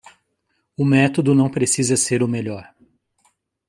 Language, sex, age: Portuguese, male, 40-49